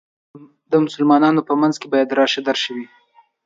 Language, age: Pashto, 19-29